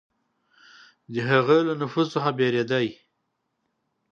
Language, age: Pashto, 40-49